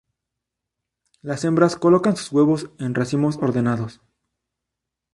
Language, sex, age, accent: Spanish, male, 19-29, México